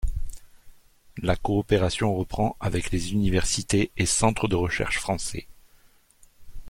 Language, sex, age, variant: French, male, 40-49, Français de métropole